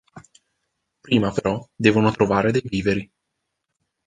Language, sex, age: Italian, male, 19-29